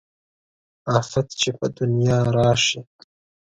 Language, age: Pashto, 19-29